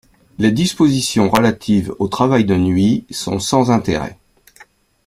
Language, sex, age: French, male, 60-69